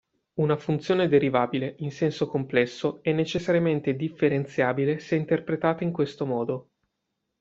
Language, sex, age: Italian, male, 30-39